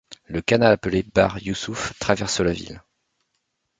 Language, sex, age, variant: French, male, 40-49, Français de métropole